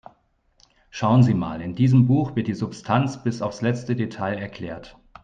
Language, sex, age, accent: German, male, 30-39, Deutschland Deutsch